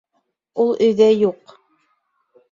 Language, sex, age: Bashkir, female, 30-39